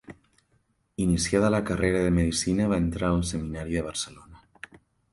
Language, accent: Catalan, nord-occidental; valencià